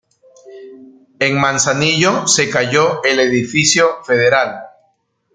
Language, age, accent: Spanish, 40-49, Andino-Pacífico: Colombia, Perú, Ecuador, oeste de Bolivia y Venezuela andina